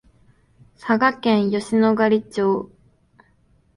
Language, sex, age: Japanese, female, 19-29